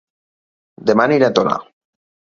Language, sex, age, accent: Catalan, male, 30-39, apitxat